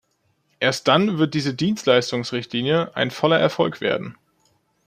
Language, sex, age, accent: German, male, 19-29, Deutschland Deutsch